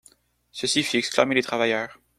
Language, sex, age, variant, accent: French, male, 19-29, Français d'Amérique du Nord, Français du Canada